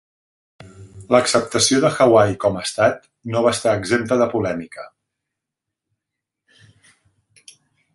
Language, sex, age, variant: Catalan, male, 40-49, Central